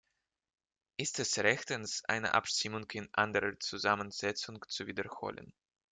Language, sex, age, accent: German, male, 19-29, Russisch Deutsch